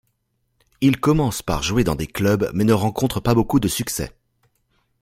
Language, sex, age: French, male, 40-49